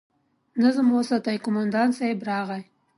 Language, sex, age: Pashto, female, 19-29